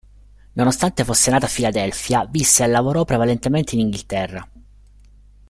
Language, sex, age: Italian, male, 30-39